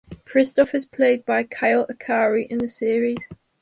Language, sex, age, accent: English, female, under 19, England English